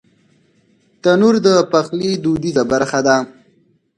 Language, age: Pashto, 19-29